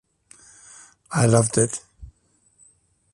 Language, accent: English, England English